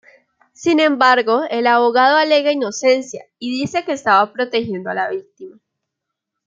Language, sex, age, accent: Spanish, female, 19-29, Andino-Pacífico: Colombia, Perú, Ecuador, oeste de Bolivia y Venezuela andina